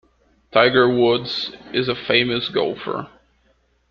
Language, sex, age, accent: English, male, 19-29, United States English